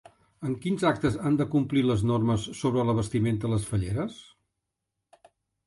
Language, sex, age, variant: Catalan, male, 60-69, Central